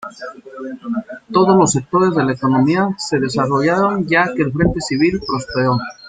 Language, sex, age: Spanish, male, 40-49